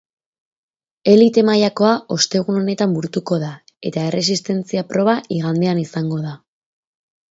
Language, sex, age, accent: Basque, female, 19-29, Erdialdekoa edo Nafarra (Gipuzkoa, Nafarroa)